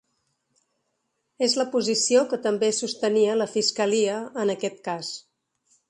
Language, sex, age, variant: Catalan, female, 40-49, Central